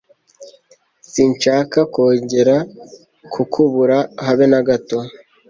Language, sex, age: Kinyarwanda, male, 19-29